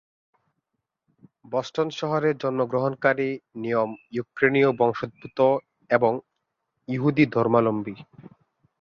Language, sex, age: Bengali, male, 19-29